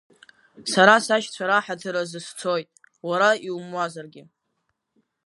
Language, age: Abkhazian, 30-39